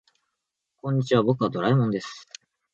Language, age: Japanese, 19-29